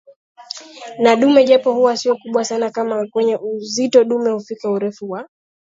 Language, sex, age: Swahili, female, 19-29